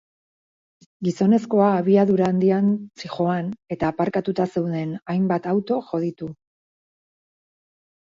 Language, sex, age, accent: Basque, female, 40-49, Erdialdekoa edo Nafarra (Gipuzkoa, Nafarroa)